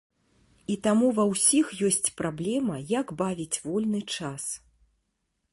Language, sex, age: Belarusian, female, 40-49